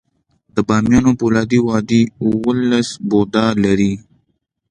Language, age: Pashto, 19-29